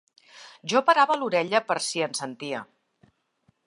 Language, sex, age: Catalan, female, 50-59